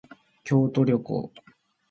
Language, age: Japanese, 30-39